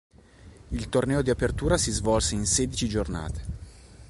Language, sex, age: Italian, male, 40-49